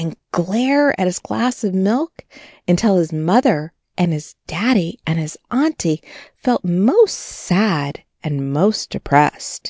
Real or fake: real